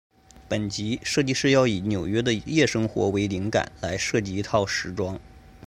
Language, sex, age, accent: Chinese, male, 30-39, 出生地：河南省